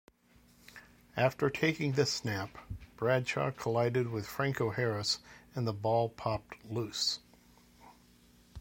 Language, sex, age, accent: English, male, 60-69, United States English